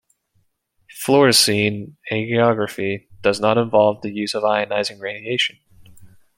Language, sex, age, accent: English, male, 19-29, United States English